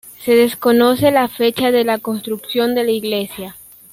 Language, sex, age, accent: Spanish, female, under 19, Andino-Pacífico: Colombia, Perú, Ecuador, oeste de Bolivia y Venezuela andina